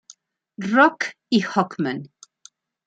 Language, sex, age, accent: Spanish, female, 50-59, México